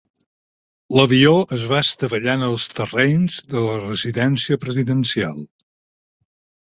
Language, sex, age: Catalan, male, 50-59